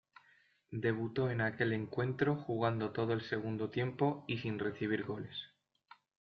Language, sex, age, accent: Spanish, male, 19-29, España: Centro-Sur peninsular (Madrid, Toledo, Castilla-La Mancha)